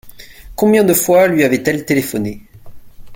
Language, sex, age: French, male, 19-29